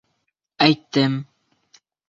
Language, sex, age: Bashkir, male, under 19